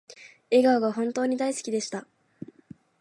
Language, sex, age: Japanese, female, 19-29